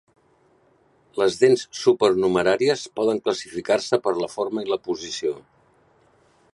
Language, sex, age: Catalan, male, 60-69